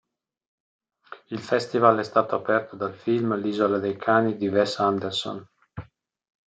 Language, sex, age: Italian, male, 50-59